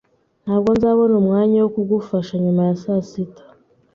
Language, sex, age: Kinyarwanda, female, 40-49